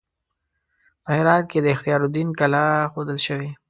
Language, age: Pashto, 19-29